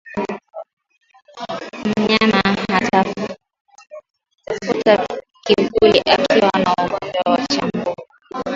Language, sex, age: Swahili, female, 19-29